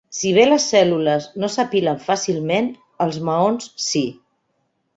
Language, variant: Catalan, Central